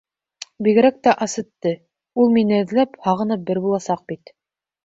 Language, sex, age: Bashkir, female, 19-29